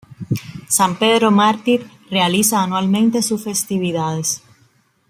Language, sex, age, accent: Spanish, female, 19-29, Caribe: Cuba, Venezuela, Puerto Rico, República Dominicana, Panamá, Colombia caribeña, México caribeño, Costa del golfo de México